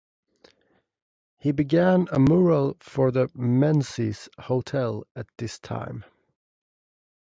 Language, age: English, 40-49